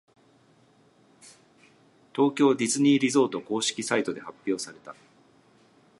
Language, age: Japanese, 40-49